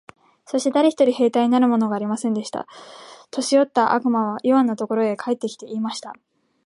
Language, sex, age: Japanese, female, 19-29